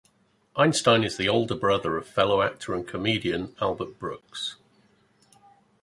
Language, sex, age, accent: English, male, 50-59, England English